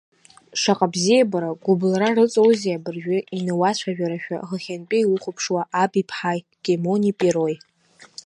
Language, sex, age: Abkhazian, female, under 19